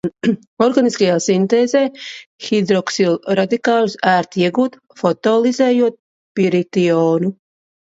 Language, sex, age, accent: Latvian, female, 40-49, Riga